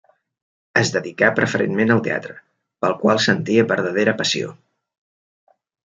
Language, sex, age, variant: Catalan, male, 30-39, Central